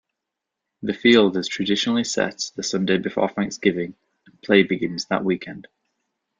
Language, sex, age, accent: English, male, 19-29, England English